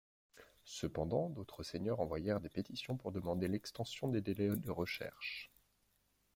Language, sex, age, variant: French, male, 30-39, Français de métropole